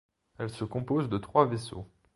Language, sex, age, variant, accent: French, male, 19-29, Français d'Europe, Français de Suisse